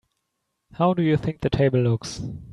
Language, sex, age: English, male, 19-29